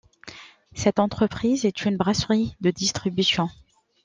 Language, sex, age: French, male, 40-49